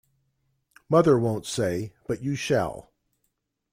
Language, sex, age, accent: English, male, 70-79, United States English